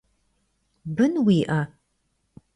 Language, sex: Kabardian, female